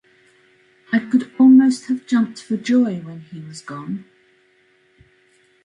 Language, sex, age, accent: English, female, 60-69, England English